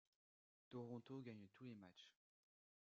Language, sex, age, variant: French, male, under 19, Français de métropole